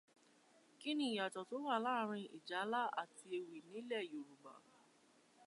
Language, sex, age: Yoruba, female, 19-29